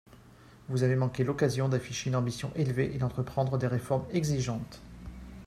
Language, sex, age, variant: French, male, 40-49, Français de métropole